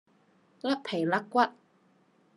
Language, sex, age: Cantonese, female, 19-29